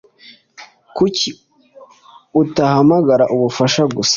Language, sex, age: Kinyarwanda, male, 19-29